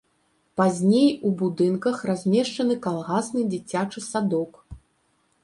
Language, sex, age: Belarusian, female, 40-49